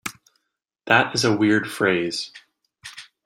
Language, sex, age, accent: English, male, 19-29, United States English